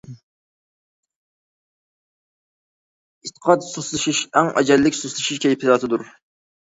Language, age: Uyghur, 19-29